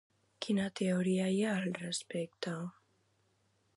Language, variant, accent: Catalan, Central, central